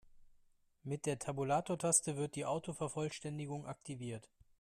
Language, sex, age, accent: German, male, 30-39, Deutschland Deutsch